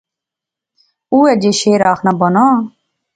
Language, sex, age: Pahari-Potwari, female, 19-29